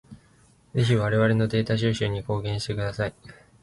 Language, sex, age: Japanese, male, 19-29